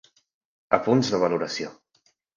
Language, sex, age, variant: Catalan, male, 19-29, Central